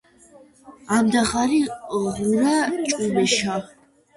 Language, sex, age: Georgian, female, under 19